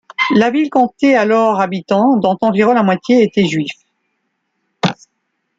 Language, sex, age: French, female, 50-59